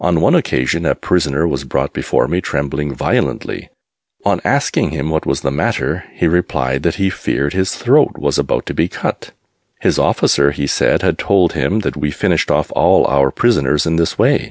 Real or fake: real